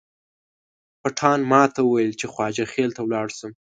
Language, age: Pashto, 19-29